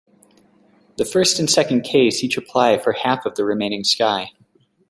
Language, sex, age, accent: English, male, 30-39, United States English